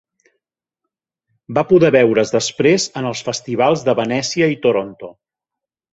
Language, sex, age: Catalan, male, 40-49